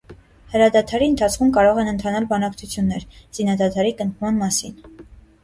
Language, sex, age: Armenian, female, 19-29